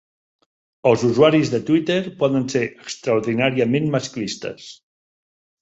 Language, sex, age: Catalan, male, 50-59